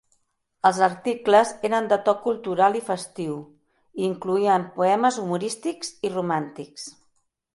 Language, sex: Catalan, female